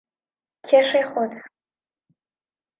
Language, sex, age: Central Kurdish, female, under 19